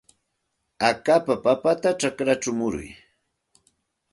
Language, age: Santa Ana de Tusi Pasco Quechua, 40-49